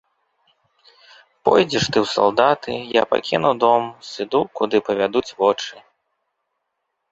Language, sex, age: Belarusian, male, 30-39